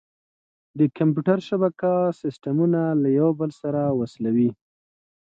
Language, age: Pashto, 30-39